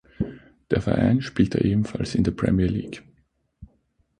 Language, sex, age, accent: German, male, 19-29, Österreichisches Deutsch